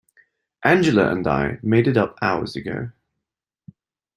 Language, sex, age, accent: English, male, 19-29, England English